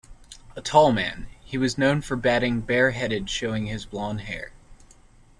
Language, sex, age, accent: English, male, 19-29, United States English